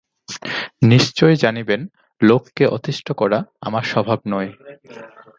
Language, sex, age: Bengali, male, 19-29